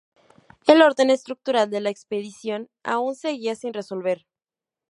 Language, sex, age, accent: Spanish, female, 19-29, México